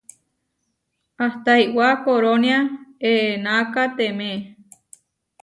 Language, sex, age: Huarijio, female, 19-29